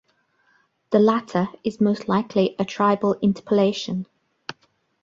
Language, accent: English, England English